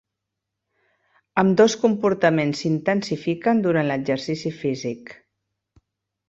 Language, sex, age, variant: Catalan, female, 40-49, Central